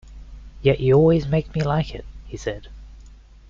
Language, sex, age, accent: English, male, 19-29, Australian English